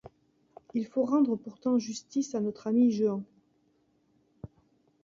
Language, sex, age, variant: French, female, 40-49, Français de métropole